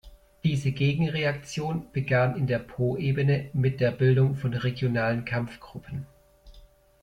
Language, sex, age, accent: German, male, 30-39, Deutschland Deutsch